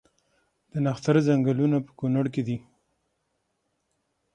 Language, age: Pashto, 40-49